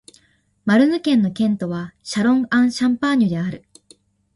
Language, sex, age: Japanese, female, 19-29